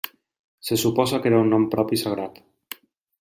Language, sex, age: Catalan, male, 30-39